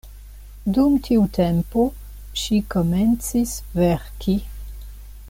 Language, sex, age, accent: Esperanto, female, 60-69, Internacia